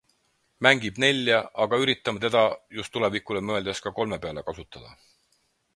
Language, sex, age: Estonian, male, 30-39